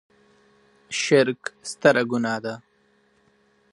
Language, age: Pashto, 19-29